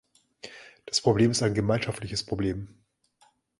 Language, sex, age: German, male, 40-49